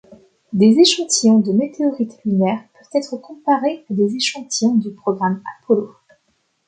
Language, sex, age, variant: French, female, 19-29, Français de métropole